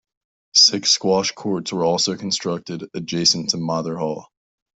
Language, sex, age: English, male, 19-29